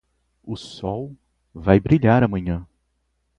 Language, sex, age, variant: Portuguese, male, 30-39, Portuguese (Brasil)